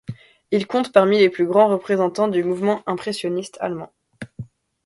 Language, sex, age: French, female, under 19